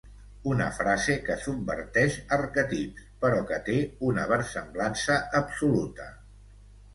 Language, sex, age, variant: Catalan, male, 60-69, Central